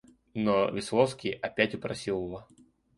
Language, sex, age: Russian, male, 19-29